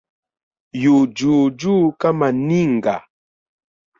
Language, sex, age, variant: Swahili, male, 40-49, Kiswahili cha Bara ya Tanzania